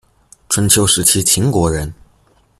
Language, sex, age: Chinese, male, under 19